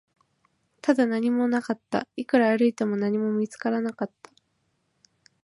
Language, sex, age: Japanese, female, 19-29